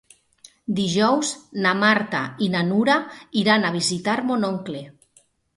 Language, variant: Catalan, Nord-Occidental